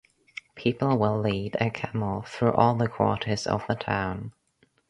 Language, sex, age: English, female, under 19